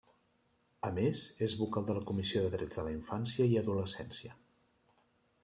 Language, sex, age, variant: Catalan, male, 50-59, Central